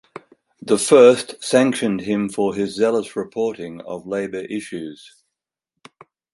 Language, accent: English, Australian English